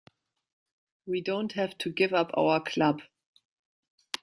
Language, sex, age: English, female, 40-49